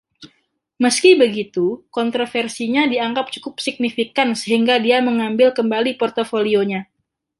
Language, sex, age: Indonesian, female, 19-29